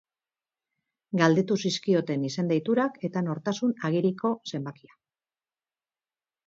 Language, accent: Basque, Mendebalekoa (Araba, Bizkaia, Gipuzkoako mendebaleko herri batzuk)